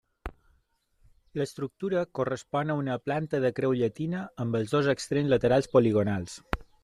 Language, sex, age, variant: Catalan, male, 40-49, Balear